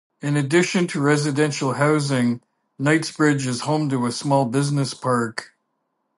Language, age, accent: English, 50-59, Canadian English